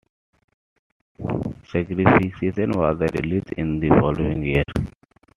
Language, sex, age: English, male, 19-29